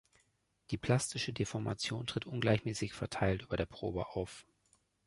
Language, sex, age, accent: German, male, 40-49, Deutschland Deutsch